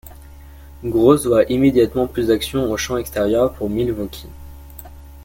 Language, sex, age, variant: French, male, under 19, Français de métropole